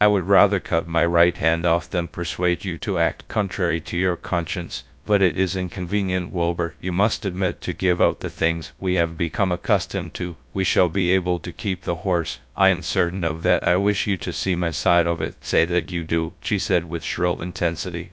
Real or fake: fake